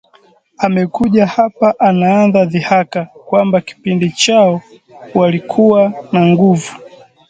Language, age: Swahili, 19-29